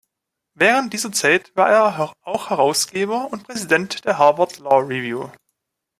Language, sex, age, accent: German, male, 19-29, Deutschland Deutsch